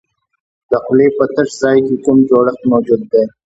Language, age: Pashto, 19-29